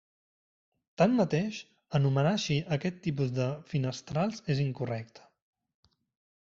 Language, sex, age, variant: Catalan, male, 19-29, Central